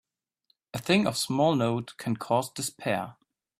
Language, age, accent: English, 19-29, United States English